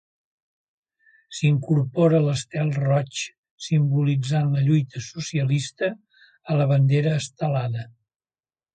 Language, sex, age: Catalan, male, 70-79